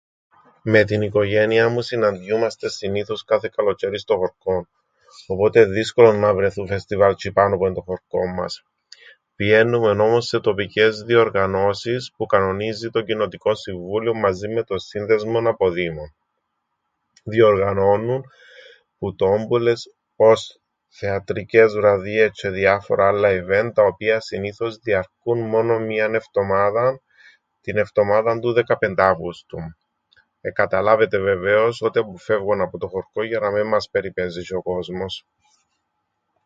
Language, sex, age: Greek, male, 40-49